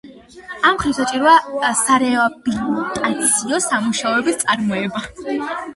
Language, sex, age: Georgian, female, under 19